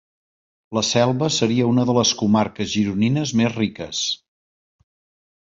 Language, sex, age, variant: Catalan, male, 50-59, Central